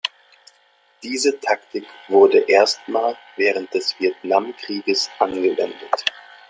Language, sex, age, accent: German, male, 30-39, Deutschland Deutsch